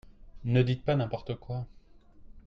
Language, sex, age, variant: French, male, 30-39, Français de métropole